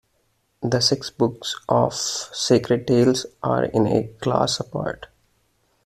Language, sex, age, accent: English, male, 19-29, India and South Asia (India, Pakistan, Sri Lanka)